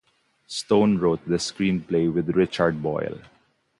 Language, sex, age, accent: English, male, 19-29, Filipino